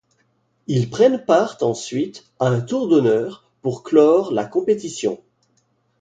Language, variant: French, Français de métropole